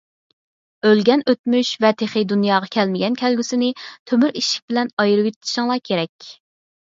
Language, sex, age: Uyghur, female, 30-39